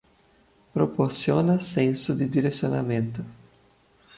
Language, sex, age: Portuguese, male, 30-39